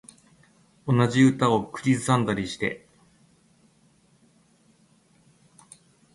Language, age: Japanese, 30-39